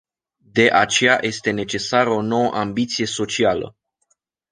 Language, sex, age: Romanian, male, 19-29